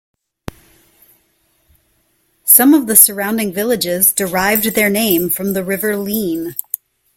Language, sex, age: English, female, 40-49